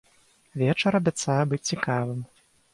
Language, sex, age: Belarusian, male, 19-29